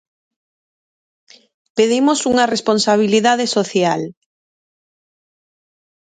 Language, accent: Galician, Oriental (común en zona oriental)